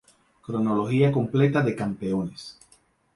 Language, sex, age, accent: Spanish, male, 40-49, Caribe: Cuba, Venezuela, Puerto Rico, República Dominicana, Panamá, Colombia caribeña, México caribeño, Costa del golfo de México